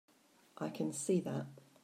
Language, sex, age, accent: English, female, 60-69, England English